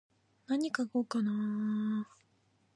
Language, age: Japanese, 19-29